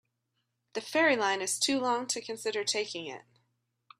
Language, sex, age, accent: English, female, 30-39, United States English